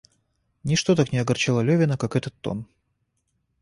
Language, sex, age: Russian, male, 30-39